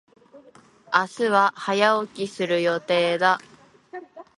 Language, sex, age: Japanese, female, 19-29